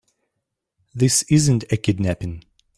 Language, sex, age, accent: English, male, 30-39, New Zealand English